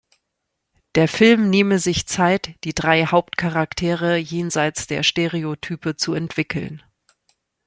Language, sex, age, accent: German, female, 40-49, Deutschland Deutsch